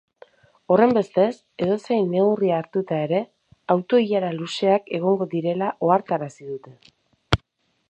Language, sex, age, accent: Basque, female, 30-39, Mendebalekoa (Araba, Bizkaia, Gipuzkoako mendebaleko herri batzuk)